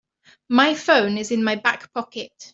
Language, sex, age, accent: English, female, 30-39, England English